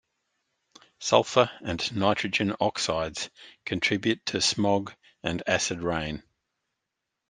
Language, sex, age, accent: English, male, 50-59, Australian English